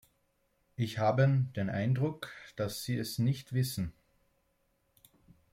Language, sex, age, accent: German, male, 19-29, Österreichisches Deutsch